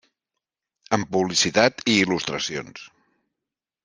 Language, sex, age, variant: Catalan, male, 50-59, Central